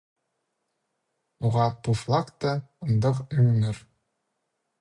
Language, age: Khakas, 19-29